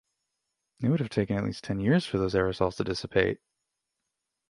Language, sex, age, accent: English, male, 19-29, United States English